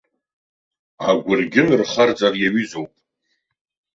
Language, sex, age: Abkhazian, male, 30-39